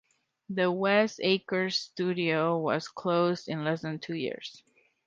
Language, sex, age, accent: English, female, 30-39, United States English